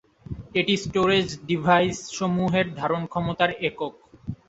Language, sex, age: Bengali, male, 19-29